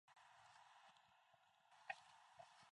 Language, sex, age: English, female, 19-29